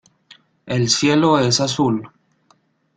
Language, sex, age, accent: Spanish, male, 30-39, Caribe: Cuba, Venezuela, Puerto Rico, República Dominicana, Panamá, Colombia caribeña, México caribeño, Costa del golfo de México